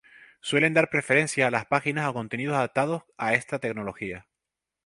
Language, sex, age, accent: Spanish, male, 50-59, España: Islas Canarias